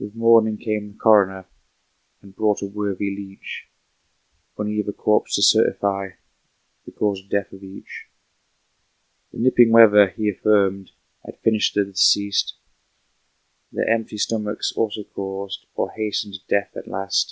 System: none